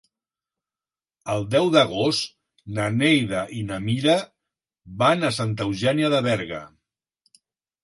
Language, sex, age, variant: Catalan, male, 70-79, Septentrional